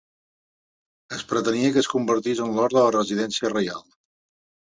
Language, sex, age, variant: Catalan, male, 50-59, Central